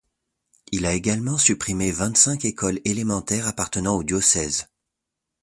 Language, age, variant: French, 30-39, Français de métropole